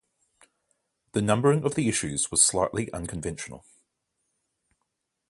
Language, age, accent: English, 40-49, Australian English